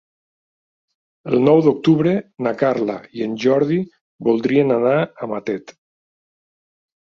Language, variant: Catalan, Nord-Occidental